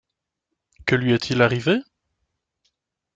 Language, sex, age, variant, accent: French, male, 30-39, Français d'Europe, Français de Belgique